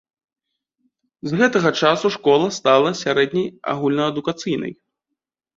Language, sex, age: Belarusian, male, 30-39